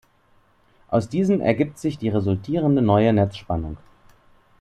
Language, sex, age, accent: German, male, 30-39, Deutschland Deutsch